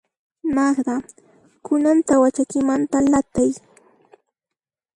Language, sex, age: Puno Quechua, female, 19-29